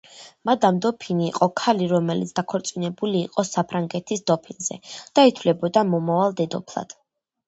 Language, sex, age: Georgian, female, under 19